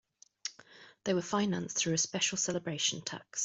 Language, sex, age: English, female, 30-39